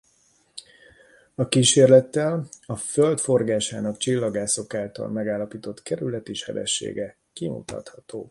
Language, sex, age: Hungarian, male, 50-59